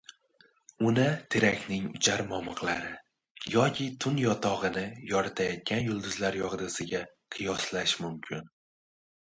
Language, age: Uzbek, 19-29